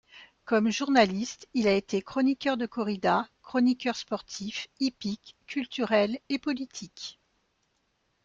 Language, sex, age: French, female, 60-69